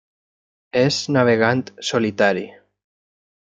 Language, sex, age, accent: Catalan, male, 19-29, valencià